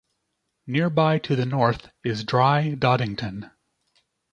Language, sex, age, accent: English, male, 30-39, United States English